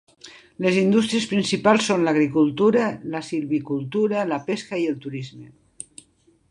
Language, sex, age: Catalan, female, 60-69